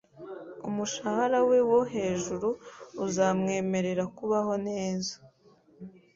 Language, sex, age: Kinyarwanda, female, 19-29